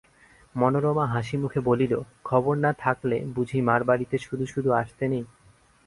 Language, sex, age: Bengali, male, 19-29